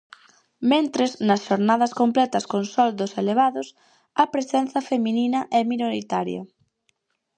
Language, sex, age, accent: Galician, female, under 19, Central (gheada)